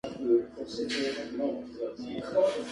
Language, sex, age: Japanese, male, 19-29